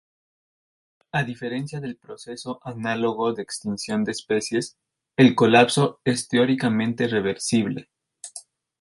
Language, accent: Spanish, México